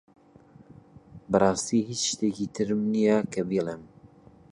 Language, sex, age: Central Kurdish, male, 30-39